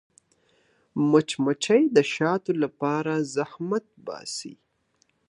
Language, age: Pashto, 19-29